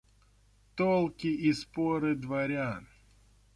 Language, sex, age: Russian, male, 30-39